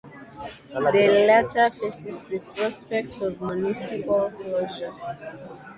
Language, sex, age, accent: English, female, 19-29, United States English